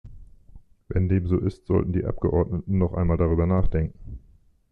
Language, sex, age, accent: German, male, 40-49, Deutschland Deutsch